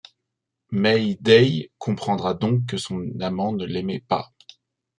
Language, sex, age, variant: French, male, 30-39, Français de métropole